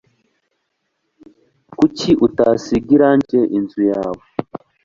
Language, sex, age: Kinyarwanda, male, 19-29